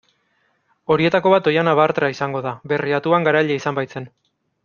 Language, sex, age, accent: Basque, male, 19-29, Mendebalekoa (Araba, Bizkaia, Gipuzkoako mendebaleko herri batzuk)